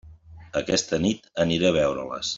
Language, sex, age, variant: Catalan, male, 40-49, Central